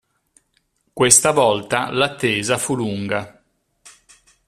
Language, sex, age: Italian, male, 40-49